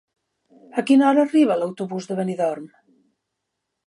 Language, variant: Catalan, Central